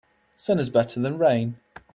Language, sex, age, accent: English, male, 19-29, England English